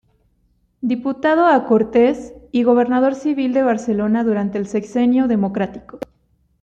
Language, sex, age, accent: Spanish, female, 19-29, México